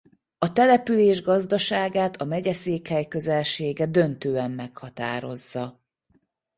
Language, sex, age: Hungarian, female, 30-39